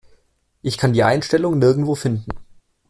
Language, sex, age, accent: German, male, 19-29, Deutschland Deutsch